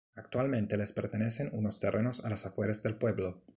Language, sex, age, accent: Spanish, male, 19-29, Chileno: Chile, Cuyo